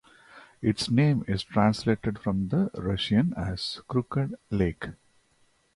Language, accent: English, India and South Asia (India, Pakistan, Sri Lanka)